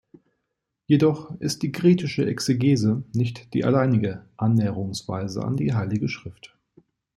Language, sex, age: German, male, 30-39